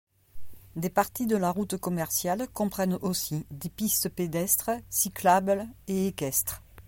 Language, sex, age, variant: French, female, 50-59, Français de métropole